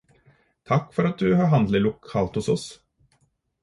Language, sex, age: Norwegian Bokmål, male, 30-39